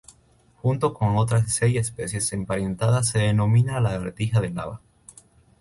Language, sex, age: Spanish, male, 19-29